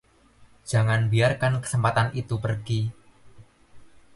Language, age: Indonesian, 19-29